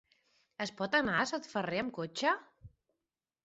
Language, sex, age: Catalan, female, 40-49